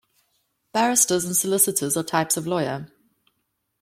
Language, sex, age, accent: English, female, 30-39, Southern African (South Africa, Zimbabwe, Namibia)